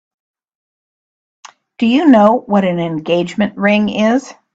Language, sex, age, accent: English, female, 70-79, United States English